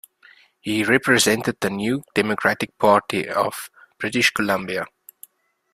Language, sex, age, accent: English, male, 30-39, Southern African (South Africa, Zimbabwe, Namibia)